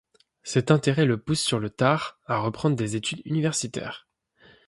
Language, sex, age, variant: French, male, 30-39, Français de métropole